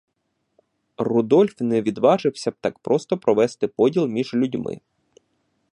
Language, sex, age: Ukrainian, male, 30-39